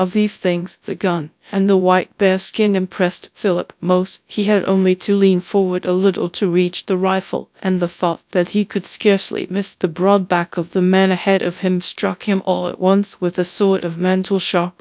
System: TTS, GradTTS